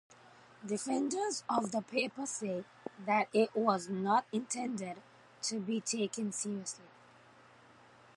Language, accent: English, United States English